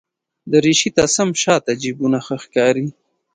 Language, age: Pashto, 30-39